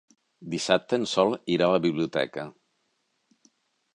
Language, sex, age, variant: Catalan, male, 60-69, Central